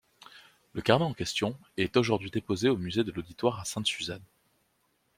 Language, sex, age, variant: French, male, 19-29, Français de métropole